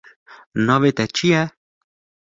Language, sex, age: Kurdish, male, 19-29